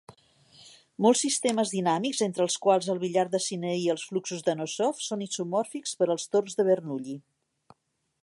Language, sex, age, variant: Catalan, female, 60-69, Central